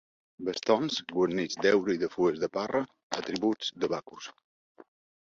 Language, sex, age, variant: Catalan, male, 50-59, Balear